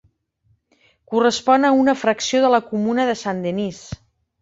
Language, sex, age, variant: Catalan, female, 50-59, Central